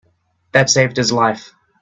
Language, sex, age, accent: English, male, 19-29, New Zealand English